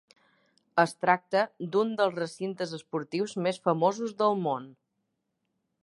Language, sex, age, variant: Catalan, female, 30-39, Balear